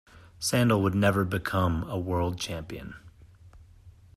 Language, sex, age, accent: English, male, 30-39, United States English